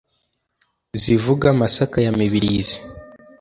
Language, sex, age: Kinyarwanda, male, under 19